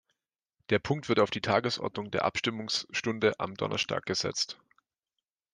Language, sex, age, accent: German, male, 30-39, Deutschland Deutsch